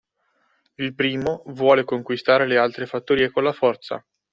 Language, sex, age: Italian, male, 19-29